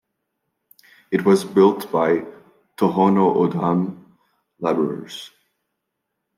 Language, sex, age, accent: English, male, 19-29, United States English